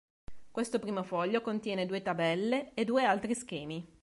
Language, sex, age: Italian, female, 30-39